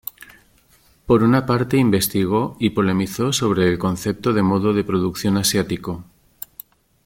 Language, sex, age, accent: Spanish, male, 60-69, España: Centro-Sur peninsular (Madrid, Toledo, Castilla-La Mancha)